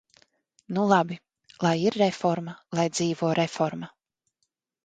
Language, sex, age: Latvian, female, 30-39